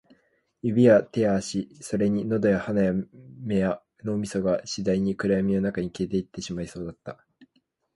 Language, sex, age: Japanese, male, 19-29